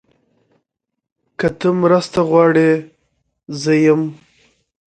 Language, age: Pashto, 19-29